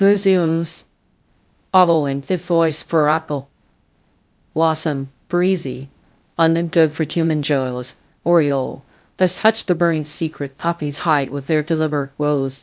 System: TTS, VITS